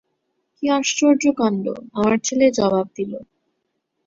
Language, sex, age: Bengali, female, 19-29